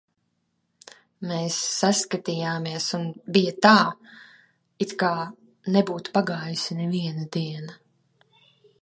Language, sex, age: Latvian, female, 30-39